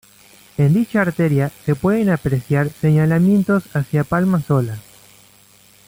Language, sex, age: Spanish, male, 19-29